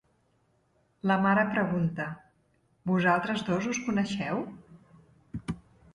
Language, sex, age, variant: Catalan, female, 40-49, Central